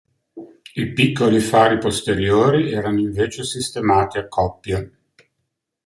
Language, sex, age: Italian, male, 60-69